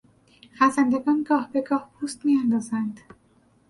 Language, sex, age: Persian, female, 40-49